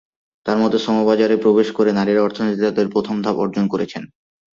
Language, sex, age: Bengali, male, 19-29